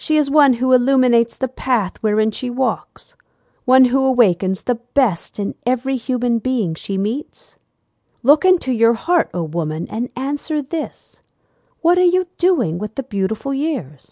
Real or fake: real